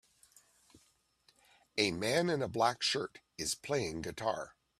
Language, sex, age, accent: English, male, 50-59, United States English